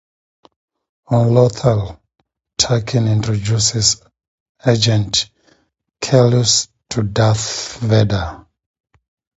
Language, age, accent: English, 40-49, Southern African (South Africa, Zimbabwe, Namibia)